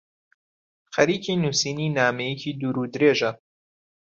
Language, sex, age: Central Kurdish, male, 19-29